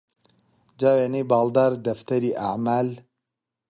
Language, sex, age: Central Kurdish, male, 30-39